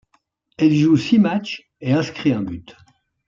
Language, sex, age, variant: French, male, 70-79, Français de métropole